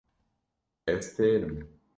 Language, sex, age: Kurdish, male, 19-29